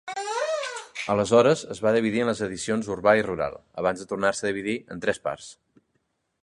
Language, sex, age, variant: Catalan, male, 30-39, Central